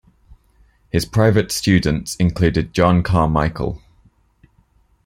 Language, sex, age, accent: English, male, 30-39, England English